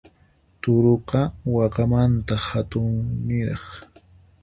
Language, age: Puno Quechua, 19-29